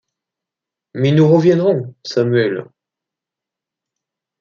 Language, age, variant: French, 19-29, Français de métropole